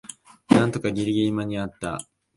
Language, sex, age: Japanese, male, under 19